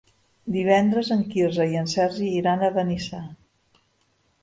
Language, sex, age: Catalan, female, 50-59